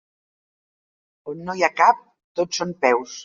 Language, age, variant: Catalan, 60-69, Central